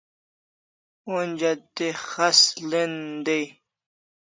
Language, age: Kalasha, 19-29